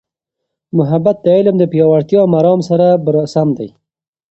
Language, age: Pashto, 19-29